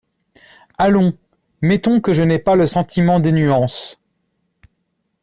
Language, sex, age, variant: French, male, 30-39, Français de métropole